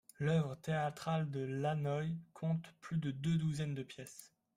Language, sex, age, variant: French, male, 19-29, Français de métropole